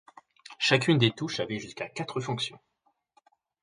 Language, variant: French, Français de métropole